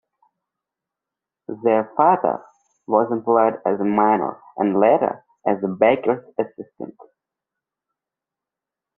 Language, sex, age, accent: English, male, 30-39, United States English